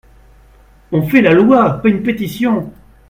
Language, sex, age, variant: French, male, 30-39, Français de métropole